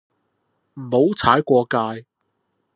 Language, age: Cantonese, 30-39